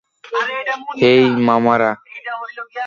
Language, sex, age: Bengali, male, under 19